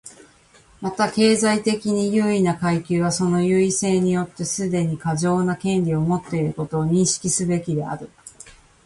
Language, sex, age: Japanese, female, 40-49